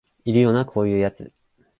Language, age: Japanese, 19-29